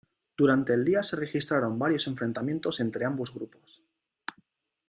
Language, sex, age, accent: Spanish, male, 19-29, España: Centro-Sur peninsular (Madrid, Toledo, Castilla-La Mancha)